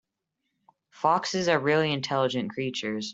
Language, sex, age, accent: English, male, under 19, United States English